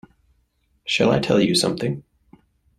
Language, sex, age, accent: English, male, 19-29, United States English